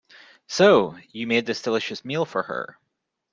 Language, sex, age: English, male, 30-39